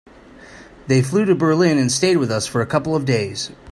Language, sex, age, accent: English, male, 40-49, Canadian English